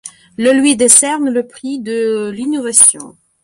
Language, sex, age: French, female, 30-39